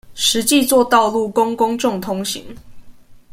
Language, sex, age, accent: Chinese, female, 19-29, 出生地：臺北市